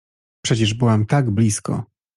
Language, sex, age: Polish, male, 40-49